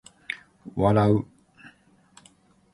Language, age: Japanese, 60-69